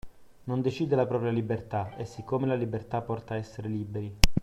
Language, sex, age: Italian, male, 19-29